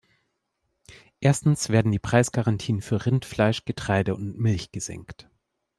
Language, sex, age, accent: German, male, 30-39, Deutschland Deutsch